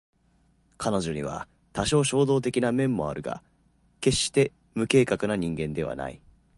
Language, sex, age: Japanese, male, under 19